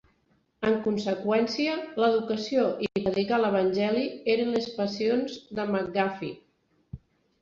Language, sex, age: Catalan, female, 40-49